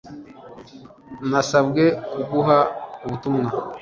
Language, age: Kinyarwanda, 30-39